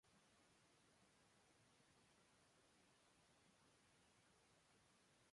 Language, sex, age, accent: Spanish, male, 40-49, Chileno: Chile, Cuyo